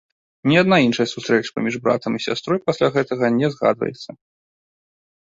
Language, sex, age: Belarusian, male, 19-29